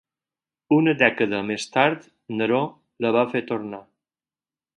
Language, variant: Catalan, Balear